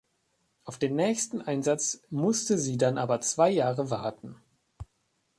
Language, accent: German, Deutschland Deutsch